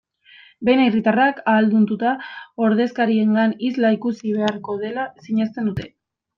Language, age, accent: Basque, 19-29, Mendebalekoa (Araba, Bizkaia, Gipuzkoako mendebaleko herri batzuk)